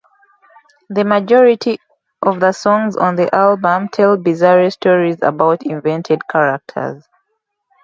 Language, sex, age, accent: English, female, 19-29, England English